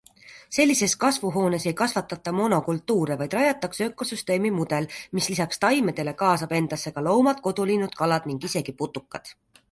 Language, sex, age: Estonian, female, 30-39